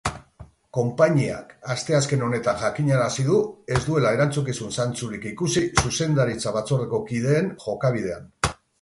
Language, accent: Basque, Mendebalekoa (Araba, Bizkaia, Gipuzkoako mendebaleko herri batzuk)